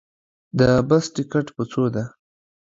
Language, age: Pashto, 19-29